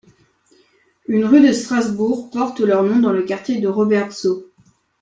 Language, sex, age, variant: French, male, under 19, Français de métropole